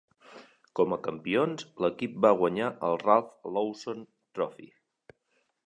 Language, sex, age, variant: Catalan, male, 30-39, Central